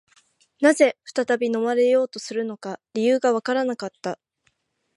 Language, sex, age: Japanese, female, under 19